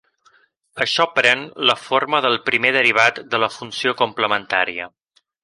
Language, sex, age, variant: Catalan, male, 30-39, Balear